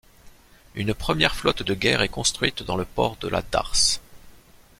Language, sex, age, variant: French, male, 30-39, Français de métropole